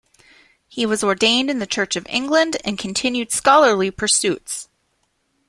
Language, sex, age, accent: English, female, 30-39, United States English